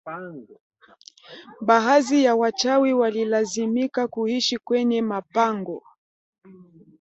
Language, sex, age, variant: Swahili, male, 40-49, Kiswahili cha Bara ya Tanzania